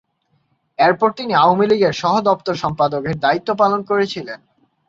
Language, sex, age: Bengali, male, 19-29